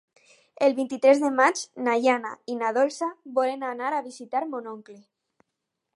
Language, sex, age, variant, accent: Catalan, female, under 19, Alacantí, valencià